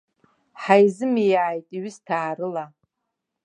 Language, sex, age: Abkhazian, female, 40-49